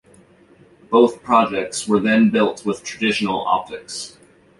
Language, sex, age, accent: English, male, 19-29, United States English